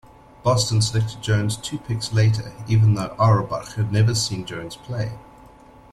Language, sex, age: English, male, 30-39